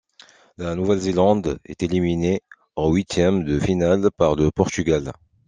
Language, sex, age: French, male, 30-39